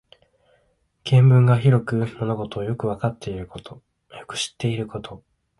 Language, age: Japanese, 19-29